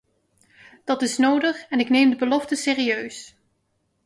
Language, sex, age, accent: Dutch, female, 30-39, Nederlands Nederlands